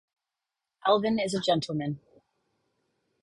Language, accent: English, United States English